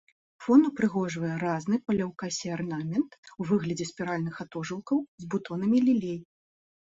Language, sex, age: Belarusian, female, 30-39